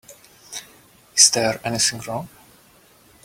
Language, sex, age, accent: English, male, 30-39, United States English